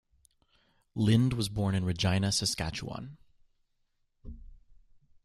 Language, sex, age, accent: English, male, 30-39, United States English